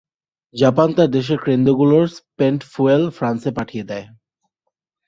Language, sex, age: Bengali, male, 19-29